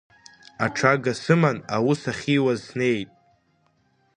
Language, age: Abkhazian, under 19